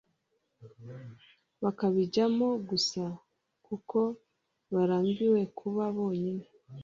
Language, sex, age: Kinyarwanda, female, 30-39